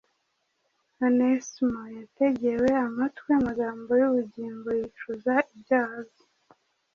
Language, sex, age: Kinyarwanda, female, 30-39